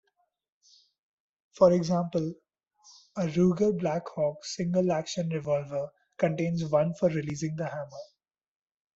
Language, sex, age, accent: English, male, 19-29, India and South Asia (India, Pakistan, Sri Lanka)